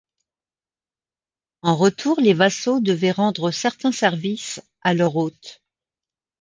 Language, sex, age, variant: French, female, 50-59, Français de métropole